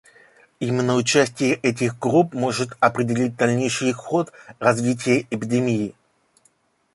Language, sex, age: Russian, male, 19-29